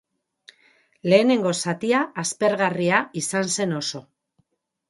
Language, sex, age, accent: Basque, female, 40-49, Mendebalekoa (Araba, Bizkaia, Gipuzkoako mendebaleko herri batzuk)